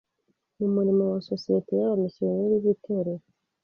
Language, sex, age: Kinyarwanda, female, 30-39